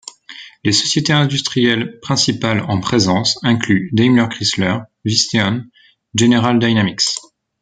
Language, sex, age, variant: French, male, 19-29, Français de métropole